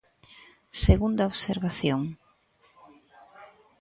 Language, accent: Galician, Central (gheada)